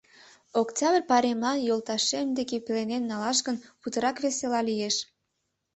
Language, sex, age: Mari, female, under 19